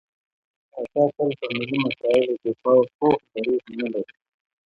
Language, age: Pashto, 30-39